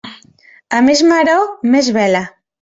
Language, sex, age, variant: Catalan, female, 19-29, Central